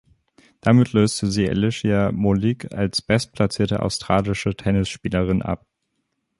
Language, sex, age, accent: German, male, under 19, Deutschland Deutsch